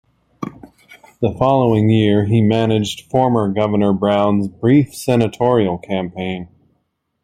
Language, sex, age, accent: English, male, 30-39, United States English